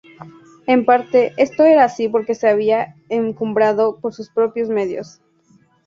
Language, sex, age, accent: Spanish, female, 19-29, México